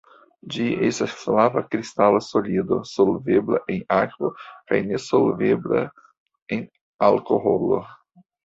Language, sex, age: Esperanto, male, 50-59